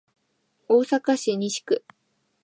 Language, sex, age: Japanese, female, 19-29